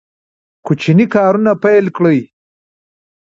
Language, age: Pashto, 40-49